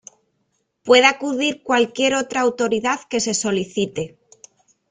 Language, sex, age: Spanish, female, 40-49